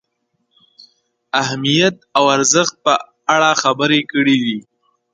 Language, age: Pashto, 19-29